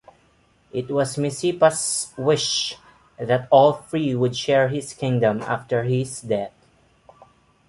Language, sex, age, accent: English, male, 19-29, Filipino